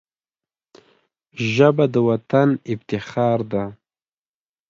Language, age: Pashto, 19-29